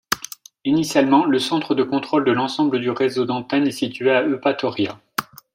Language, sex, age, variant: French, male, 40-49, Français de métropole